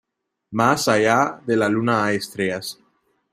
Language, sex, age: Spanish, male, under 19